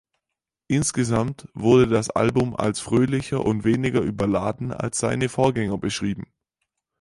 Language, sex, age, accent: German, male, under 19, Deutschland Deutsch